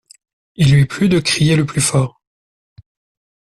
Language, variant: French, Français de métropole